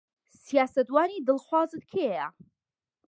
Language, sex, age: Central Kurdish, female, 30-39